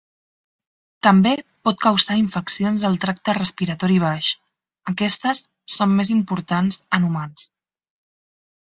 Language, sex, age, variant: Catalan, female, 19-29, Central